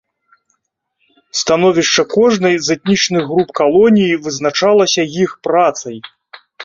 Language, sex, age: Belarusian, male, 40-49